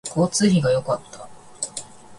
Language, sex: Japanese, female